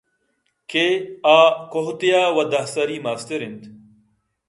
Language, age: Eastern Balochi, 30-39